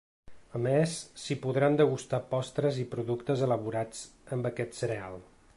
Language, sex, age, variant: Catalan, male, 30-39, Central